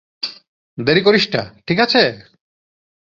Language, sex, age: Bengali, male, 30-39